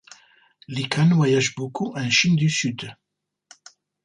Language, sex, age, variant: French, male, 50-59, Français d'Europe